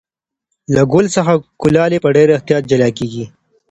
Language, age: Pashto, 19-29